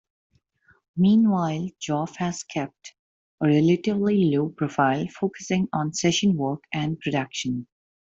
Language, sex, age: English, female, 19-29